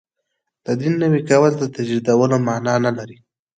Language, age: Pashto, 19-29